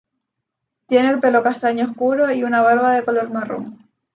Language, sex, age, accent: Spanish, female, 19-29, España: Islas Canarias